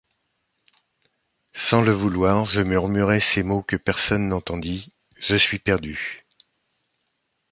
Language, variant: French, Français de métropole